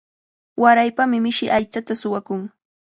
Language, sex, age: Cajatambo North Lima Quechua, female, 19-29